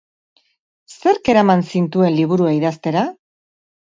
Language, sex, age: Basque, female, 40-49